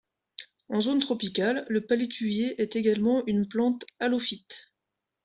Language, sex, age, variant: French, female, 30-39, Français de métropole